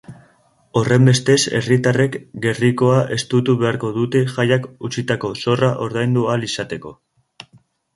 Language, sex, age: Basque, male, under 19